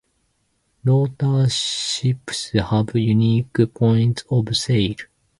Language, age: English, 19-29